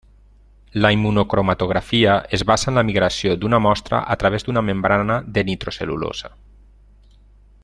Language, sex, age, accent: Catalan, male, 40-49, valencià